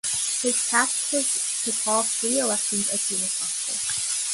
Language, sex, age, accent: English, female, under 19, United States English